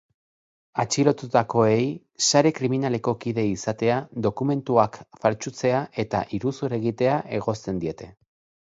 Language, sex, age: Basque, male, 40-49